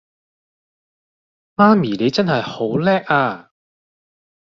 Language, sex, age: Cantonese, male, 30-39